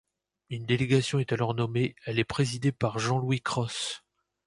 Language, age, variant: French, 40-49, Français de métropole